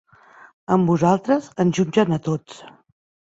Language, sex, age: Catalan, female, 40-49